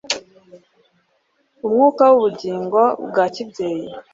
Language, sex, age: Kinyarwanda, female, 30-39